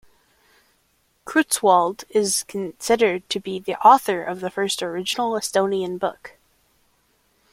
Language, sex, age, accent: English, male, 19-29, United States English